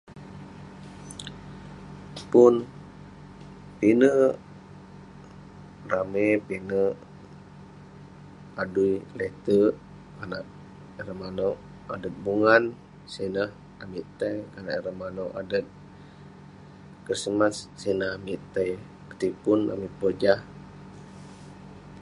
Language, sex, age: Western Penan, male, 19-29